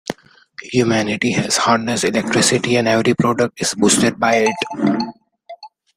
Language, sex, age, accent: English, male, 19-29, India and South Asia (India, Pakistan, Sri Lanka)